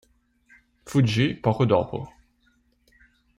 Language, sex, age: Italian, male, 30-39